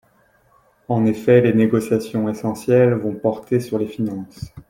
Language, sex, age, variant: French, male, 30-39, Français de métropole